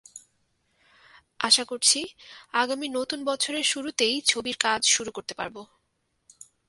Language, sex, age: Bengali, female, 19-29